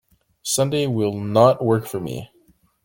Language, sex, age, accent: English, male, 30-39, Canadian English